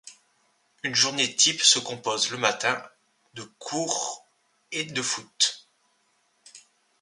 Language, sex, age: French, male, 30-39